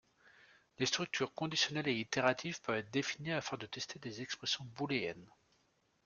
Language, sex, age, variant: French, male, 30-39, Français de métropole